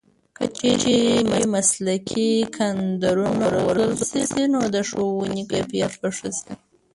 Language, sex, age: Pashto, female, under 19